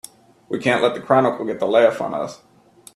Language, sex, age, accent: English, male, 30-39, United States English